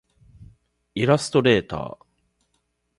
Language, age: Japanese, 40-49